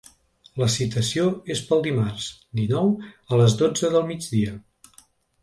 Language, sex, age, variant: Catalan, male, 60-69, Central